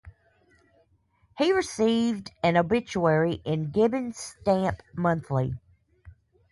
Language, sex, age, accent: English, female, 40-49, United States English